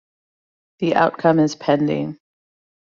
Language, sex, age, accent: English, female, 50-59, United States English